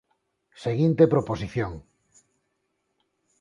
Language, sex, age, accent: Galician, male, 40-49, Normativo (estándar); Neofalante